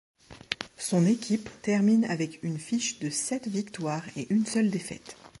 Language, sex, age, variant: French, female, 30-39, Français de métropole